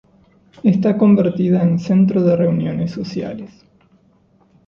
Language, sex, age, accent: Spanish, male, 30-39, Rioplatense: Argentina, Uruguay, este de Bolivia, Paraguay